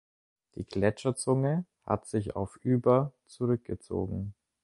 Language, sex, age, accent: German, male, under 19, Deutschland Deutsch